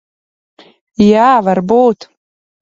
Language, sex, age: Latvian, female, 30-39